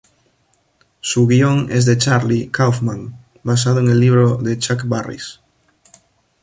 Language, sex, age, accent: Spanish, male, 19-29, España: Norte peninsular (Asturias, Castilla y León, Cantabria, País Vasco, Navarra, Aragón, La Rioja, Guadalajara, Cuenca)